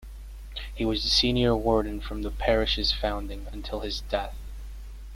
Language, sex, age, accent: English, male, under 19, Canadian English